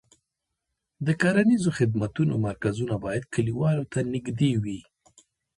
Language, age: Pashto, 30-39